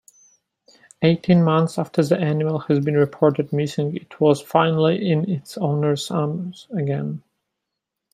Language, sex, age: English, male, 30-39